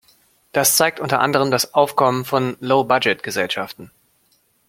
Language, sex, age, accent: German, male, 30-39, Deutschland Deutsch